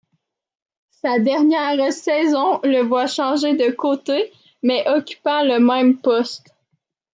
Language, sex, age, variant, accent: French, male, 19-29, Français d'Amérique du Nord, Français du Canada